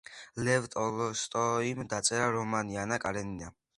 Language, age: Georgian, under 19